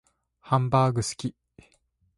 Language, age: Japanese, 19-29